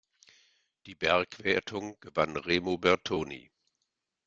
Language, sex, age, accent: German, male, 60-69, Deutschland Deutsch